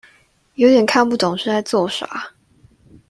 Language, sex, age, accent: Chinese, female, 19-29, 出生地：宜蘭縣